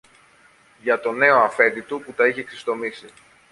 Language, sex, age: Greek, male, 40-49